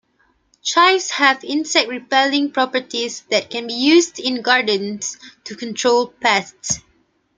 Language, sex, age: English, female, 19-29